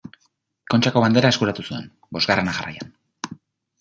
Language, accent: Basque, Erdialdekoa edo Nafarra (Gipuzkoa, Nafarroa)